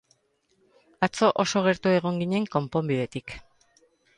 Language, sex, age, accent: Basque, female, 50-59, Erdialdekoa edo Nafarra (Gipuzkoa, Nafarroa)